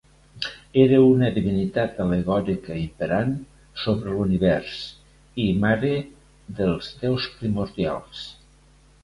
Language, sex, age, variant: Catalan, male, 60-69, Nord-Occidental